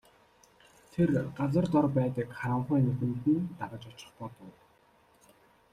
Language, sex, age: Mongolian, male, 19-29